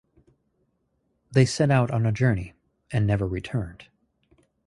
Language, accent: English, United States English